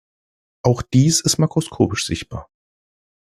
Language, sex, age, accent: German, male, 19-29, Deutschland Deutsch